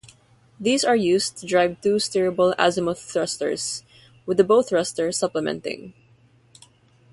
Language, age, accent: English, 19-29, United States English; Filipino